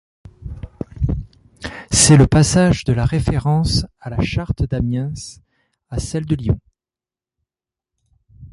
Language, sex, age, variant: French, male, 30-39, Français de métropole